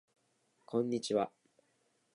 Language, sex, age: Japanese, male, 19-29